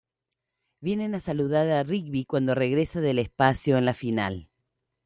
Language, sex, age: Spanish, female, 50-59